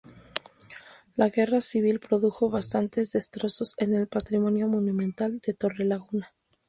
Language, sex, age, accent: Spanish, female, 30-39, México